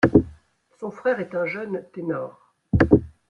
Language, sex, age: French, female, 60-69